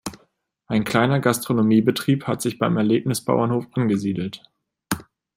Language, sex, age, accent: German, male, 19-29, Deutschland Deutsch